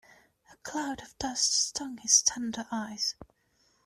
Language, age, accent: English, 19-29, England English